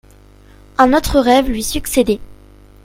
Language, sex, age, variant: French, female, under 19, Français de métropole